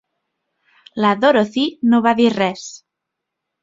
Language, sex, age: Catalan, female, 30-39